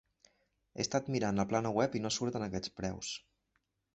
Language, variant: Catalan, Central